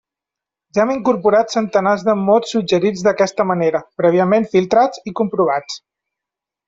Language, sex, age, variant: Catalan, male, 30-39, Central